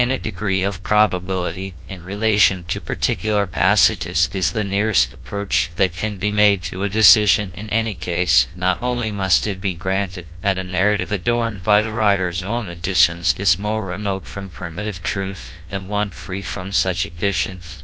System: TTS, GlowTTS